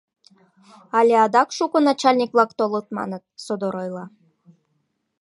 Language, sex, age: Mari, female, 19-29